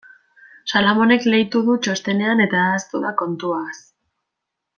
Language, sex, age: Basque, female, 19-29